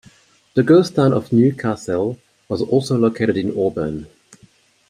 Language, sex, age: English, male, 19-29